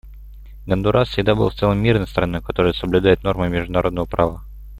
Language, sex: Russian, male